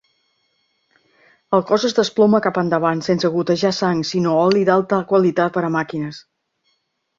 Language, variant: Catalan, Central